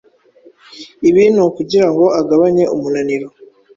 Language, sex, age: Kinyarwanda, male, 19-29